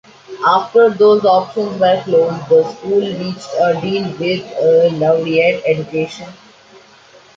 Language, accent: English, India and South Asia (India, Pakistan, Sri Lanka)